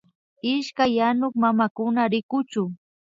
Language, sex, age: Imbabura Highland Quichua, female, 19-29